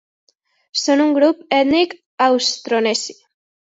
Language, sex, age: Catalan, female, under 19